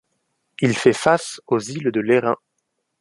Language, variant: French, Français de métropole